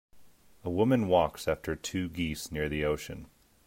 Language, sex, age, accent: English, male, 30-39, United States English